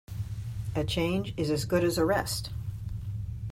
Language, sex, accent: English, female, United States English